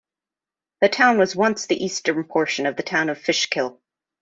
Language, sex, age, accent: English, female, 30-39, United States English